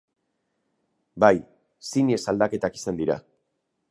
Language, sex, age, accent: Basque, male, 30-39, Mendebalekoa (Araba, Bizkaia, Gipuzkoako mendebaleko herri batzuk)